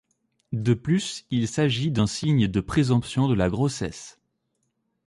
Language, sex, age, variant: French, male, 19-29, Français de métropole